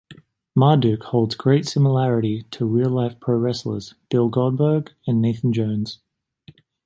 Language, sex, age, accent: English, male, 19-29, Australian English